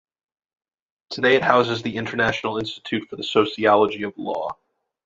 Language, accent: English, United States English